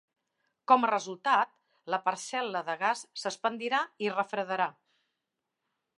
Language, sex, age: Catalan, female, 50-59